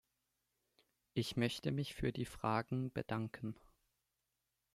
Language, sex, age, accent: German, male, under 19, Deutschland Deutsch